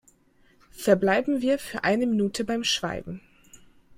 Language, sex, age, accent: German, female, 19-29, Deutschland Deutsch